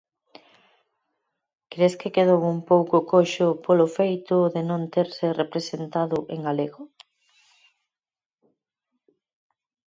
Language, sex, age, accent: Galician, female, 30-39, Normativo (estándar)